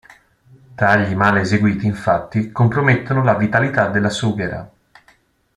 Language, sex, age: Italian, male, 19-29